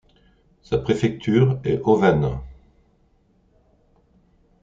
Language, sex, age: French, male, 60-69